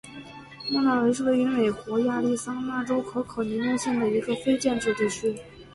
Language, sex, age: Chinese, female, 19-29